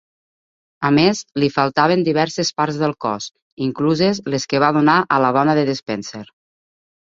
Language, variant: Catalan, Nord-Occidental